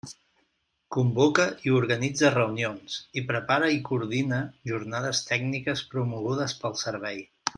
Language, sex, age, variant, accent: Catalan, male, 40-49, Central, central